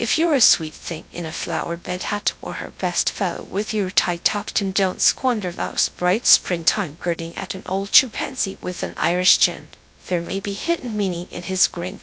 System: TTS, GradTTS